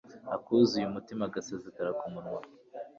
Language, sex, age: Kinyarwanda, male, 19-29